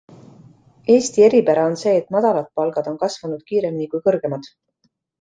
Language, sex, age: Estonian, female, 30-39